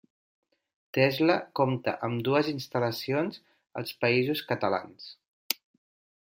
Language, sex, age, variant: Catalan, male, 30-39, Central